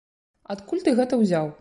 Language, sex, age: Belarusian, female, 30-39